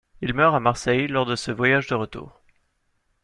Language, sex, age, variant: French, male, 19-29, Français de métropole